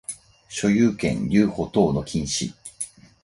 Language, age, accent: Japanese, 50-59, 標準語